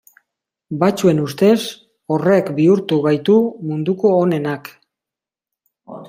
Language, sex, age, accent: Basque, male, 50-59, Mendebalekoa (Araba, Bizkaia, Gipuzkoako mendebaleko herri batzuk)